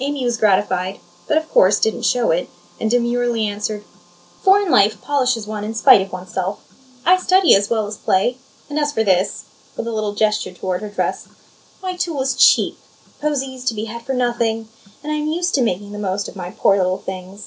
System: none